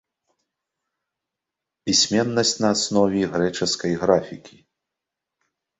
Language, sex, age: Belarusian, male, 30-39